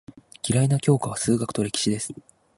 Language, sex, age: Japanese, male, under 19